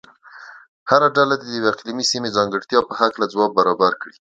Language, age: Pashto, 19-29